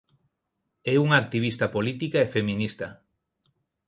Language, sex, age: Galician, male, 40-49